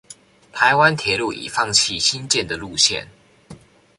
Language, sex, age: Chinese, male, under 19